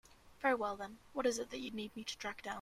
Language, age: English, 19-29